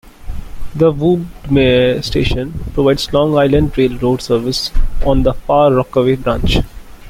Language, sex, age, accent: English, male, 19-29, India and South Asia (India, Pakistan, Sri Lanka)